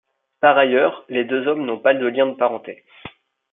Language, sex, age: French, male, 30-39